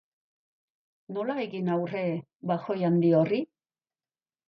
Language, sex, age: Basque, female, 50-59